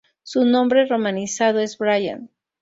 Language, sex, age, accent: Spanish, female, 50-59, México